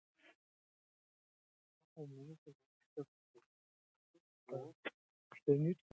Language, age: Pashto, 19-29